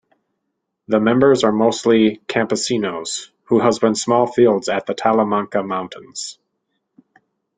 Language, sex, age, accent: English, male, 30-39, United States English